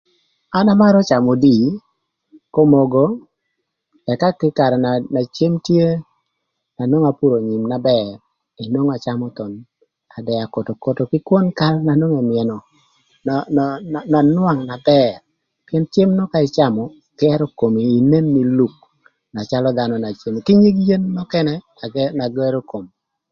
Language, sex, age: Thur, male, 40-49